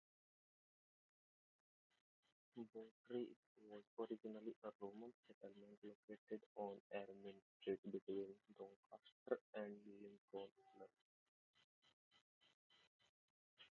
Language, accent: English, India and South Asia (India, Pakistan, Sri Lanka)